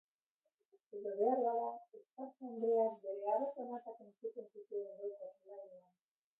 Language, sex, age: Basque, female, 60-69